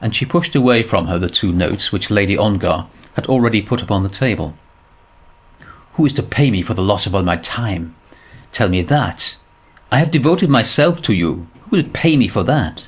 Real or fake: real